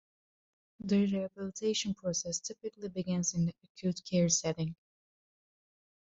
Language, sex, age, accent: English, female, 19-29, United States English